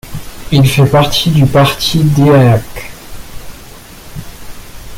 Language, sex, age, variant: French, male, 30-39, Français de métropole